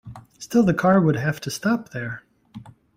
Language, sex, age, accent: English, male, 40-49, United States English